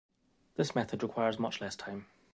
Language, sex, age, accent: English, male, 19-29, Scottish English